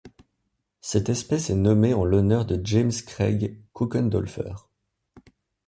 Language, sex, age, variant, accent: French, male, 19-29, Français d'Europe, Français de Suisse